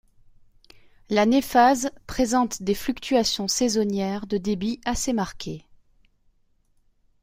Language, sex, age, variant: French, female, 30-39, Français de métropole